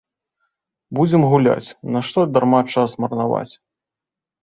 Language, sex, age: Belarusian, male, 30-39